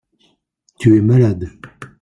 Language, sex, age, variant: French, male, 50-59, Français de métropole